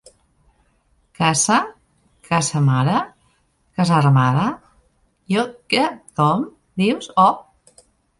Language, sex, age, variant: Catalan, female, 50-59, Central